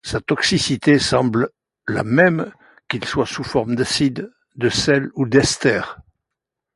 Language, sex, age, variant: French, male, 80-89, Français de métropole